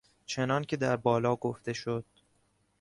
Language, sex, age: Persian, male, 19-29